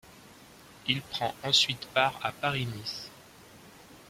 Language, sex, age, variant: French, male, 50-59, Français de métropole